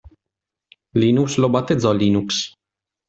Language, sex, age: Italian, male, 30-39